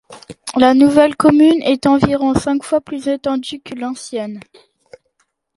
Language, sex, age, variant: French, male, 40-49, Français de métropole